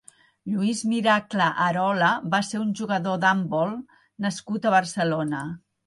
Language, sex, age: Catalan, female, 60-69